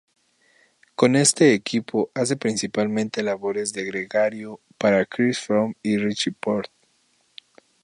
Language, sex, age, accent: Spanish, male, 19-29, México